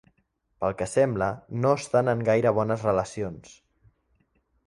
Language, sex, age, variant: Catalan, male, under 19, Central